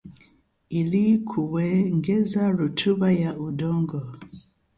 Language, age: English, 40-49